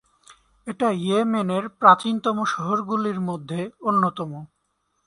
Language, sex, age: Bengali, male, 19-29